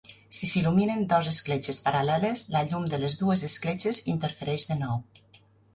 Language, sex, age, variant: Catalan, female, 40-49, Nord-Occidental